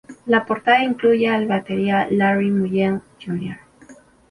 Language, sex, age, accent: Spanish, female, under 19, Andino-Pacífico: Colombia, Perú, Ecuador, oeste de Bolivia y Venezuela andina